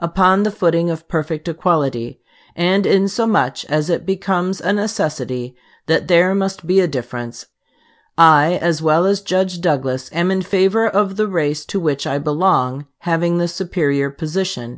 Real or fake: real